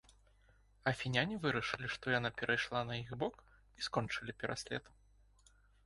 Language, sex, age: Belarusian, male, 19-29